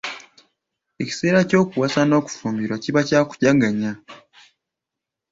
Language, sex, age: Ganda, male, 19-29